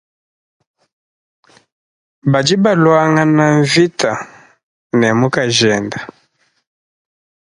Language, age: Luba-Lulua, 30-39